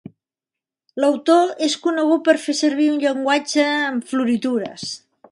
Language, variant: Catalan, Central